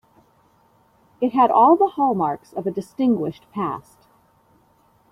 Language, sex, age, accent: English, female, 50-59, United States English